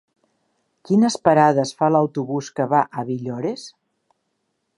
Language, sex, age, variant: Catalan, female, 60-69, Septentrional